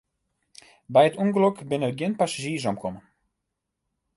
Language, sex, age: Western Frisian, male, 19-29